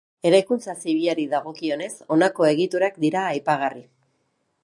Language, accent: Basque, Erdialdekoa edo Nafarra (Gipuzkoa, Nafarroa)